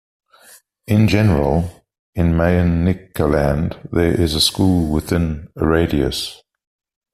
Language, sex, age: English, male, 50-59